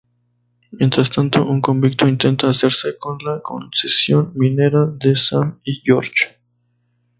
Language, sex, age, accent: Spanish, male, 19-29, México